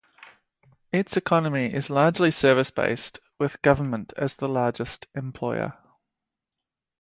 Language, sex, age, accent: English, male, 30-39, Australian English